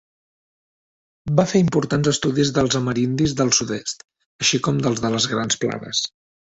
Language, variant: Catalan, Central